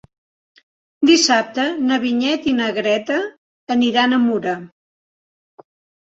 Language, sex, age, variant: Catalan, female, 60-69, Central